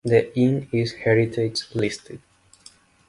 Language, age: English, 19-29